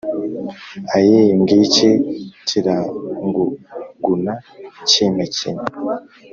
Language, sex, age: Kinyarwanda, male, 19-29